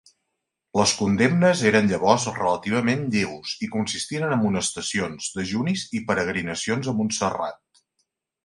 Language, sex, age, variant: Catalan, male, 40-49, Central